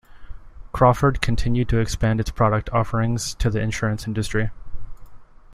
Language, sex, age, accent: English, male, 19-29, United States English